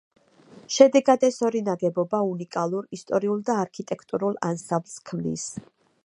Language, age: Georgian, 30-39